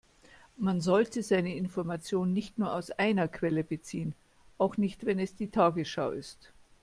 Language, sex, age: German, female, 50-59